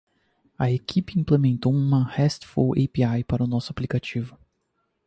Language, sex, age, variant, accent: Portuguese, male, 19-29, Portuguese (Brasil), Paulista